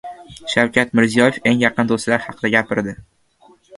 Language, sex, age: Uzbek, male, 19-29